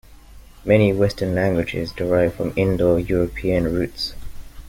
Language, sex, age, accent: English, male, 19-29, England English